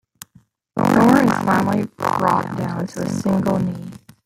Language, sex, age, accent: English, female, 19-29, United States English